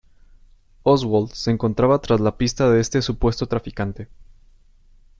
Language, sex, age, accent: Spanish, male, 19-29, México